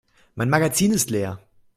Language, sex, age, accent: German, male, 19-29, Deutschland Deutsch